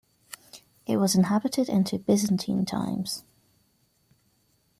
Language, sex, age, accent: English, female, 19-29, England English